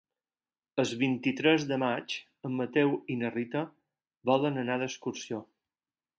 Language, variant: Catalan, Balear